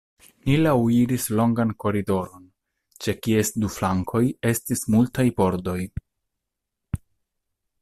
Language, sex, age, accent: Esperanto, male, 30-39, Internacia